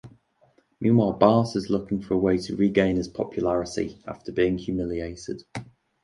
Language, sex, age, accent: English, male, 19-29, England English